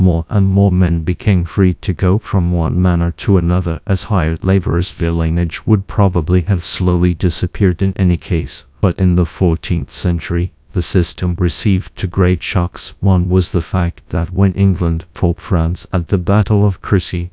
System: TTS, GradTTS